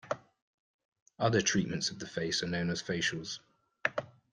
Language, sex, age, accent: English, male, 30-39, England English